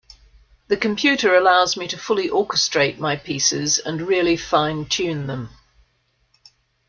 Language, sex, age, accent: English, female, 50-59, Australian English